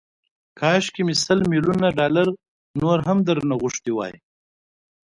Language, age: Pashto, 30-39